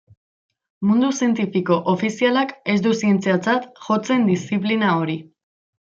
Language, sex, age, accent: Basque, female, 19-29, Mendebalekoa (Araba, Bizkaia, Gipuzkoako mendebaleko herri batzuk)